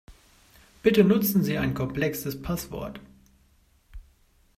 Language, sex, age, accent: German, male, 40-49, Deutschland Deutsch